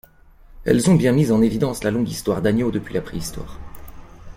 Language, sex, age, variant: French, male, 30-39, Français de métropole